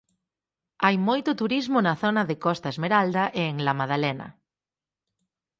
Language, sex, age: Galician, female, 30-39